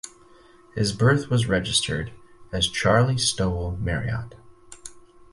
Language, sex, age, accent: English, male, 30-39, United States English